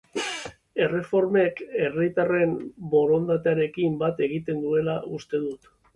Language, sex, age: Basque, male, 30-39